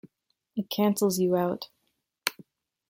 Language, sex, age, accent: English, female, 19-29, Canadian English